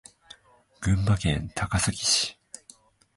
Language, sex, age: Japanese, male, 19-29